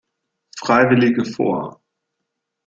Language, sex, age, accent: German, male, 30-39, Deutschland Deutsch